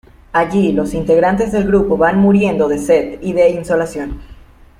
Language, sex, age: Spanish, male, under 19